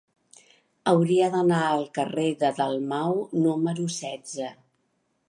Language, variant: Catalan, Central